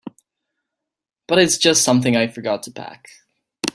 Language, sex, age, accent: English, male, 19-29, United States English